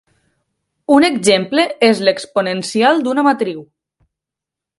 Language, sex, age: Catalan, male, under 19